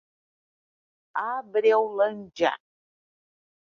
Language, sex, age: Portuguese, female, 50-59